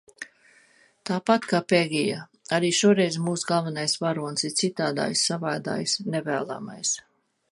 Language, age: Latvian, 60-69